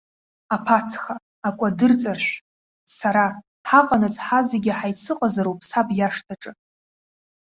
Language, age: Abkhazian, 19-29